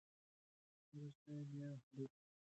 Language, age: Pashto, 19-29